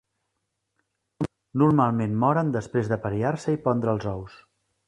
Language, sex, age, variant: Catalan, male, 40-49, Central